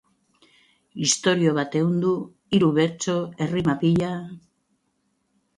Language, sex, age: Basque, female, 50-59